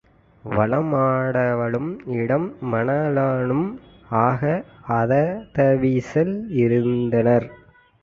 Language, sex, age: Tamil, male, 19-29